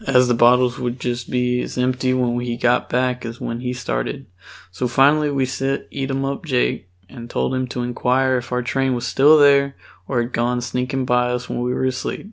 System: none